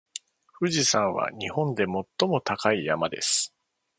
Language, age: Japanese, 30-39